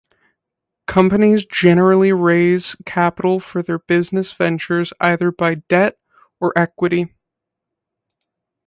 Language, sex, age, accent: English, male, 19-29, Canadian English